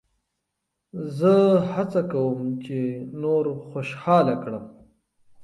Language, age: Pashto, 30-39